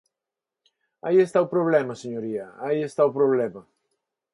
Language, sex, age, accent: Galician, male, 50-59, Neofalante